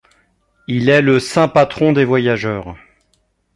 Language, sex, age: French, male, 50-59